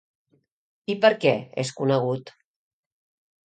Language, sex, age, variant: Catalan, female, 50-59, Central